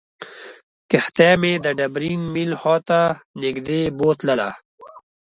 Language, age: Pashto, 30-39